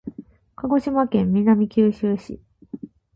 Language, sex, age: Japanese, female, 19-29